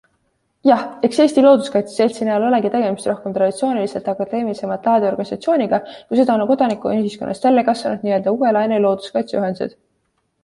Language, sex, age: Estonian, female, 19-29